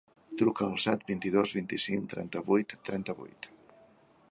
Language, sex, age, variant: Catalan, male, 50-59, Central